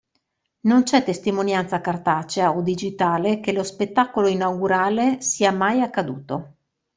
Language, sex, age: Italian, female, 40-49